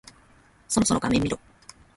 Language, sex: Japanese, female